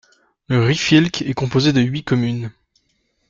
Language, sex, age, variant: French, male, 19-29, Français de métropole